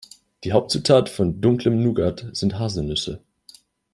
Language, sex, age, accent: German, male, 19-29, Deutschland Deutsch